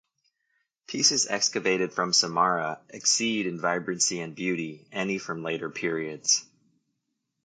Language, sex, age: English, male, 30-39